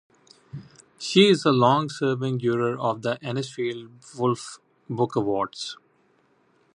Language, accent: English, India and South Asia (India, Pakistan, Sri Lanka)